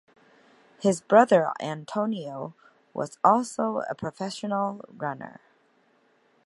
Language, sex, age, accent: English, female, 30-39, United States English